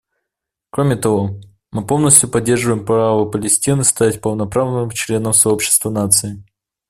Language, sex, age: Russian, male, under 19